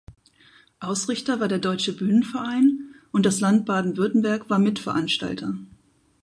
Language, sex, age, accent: German, female, 40-49, Deutschland Deutsch